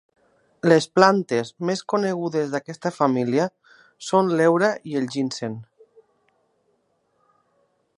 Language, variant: Catalan, Nord-Occidental